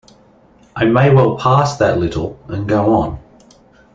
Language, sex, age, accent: English, male, 40-49, Australian English